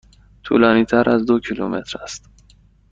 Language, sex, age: Persian, male, 19-29